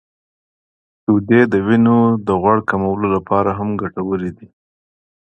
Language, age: Pashto, 30-39